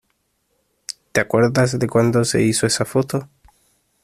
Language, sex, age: Spanish, male, 19-29